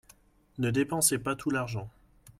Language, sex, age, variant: French, male, 30-39, Français de métropole